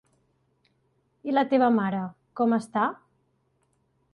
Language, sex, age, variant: Catalan, female, 40-49, Central